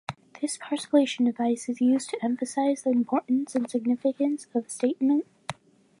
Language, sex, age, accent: English, female, under 19, United States English